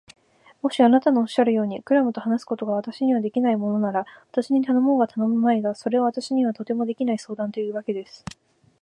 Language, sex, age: Japanese, female, 19-29